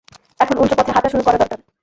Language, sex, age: Bengali, female, under 19